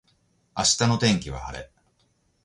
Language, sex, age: Japanese, male, 40-49